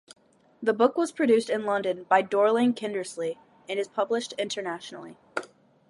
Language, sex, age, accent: English, female, under 19, United States English